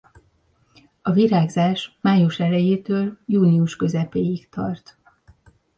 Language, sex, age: Hungarian, female, 40-49